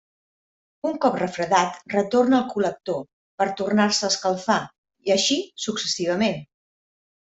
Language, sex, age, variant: Catalan, female, 50-59, Central